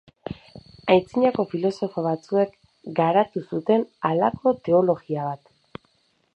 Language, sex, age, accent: Basque, female, 30-39, Mendebalekoa (Araba, Bizkaia, Gipuzkoako mendebaleko herri batzuk)